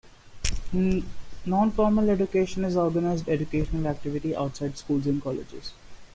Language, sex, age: English, male, 19-29